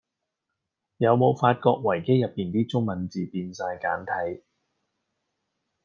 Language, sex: Cantonese, male